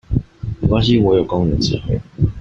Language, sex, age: Chinese, male, 19-29